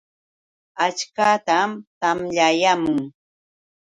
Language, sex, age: Yauyos Quechua, female, 60-69